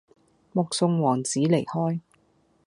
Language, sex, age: Cantonese, female, 40-49